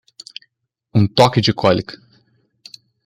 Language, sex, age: Portuguese, male, 19-29